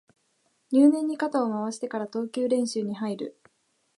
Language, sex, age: Japanese, female, 19-29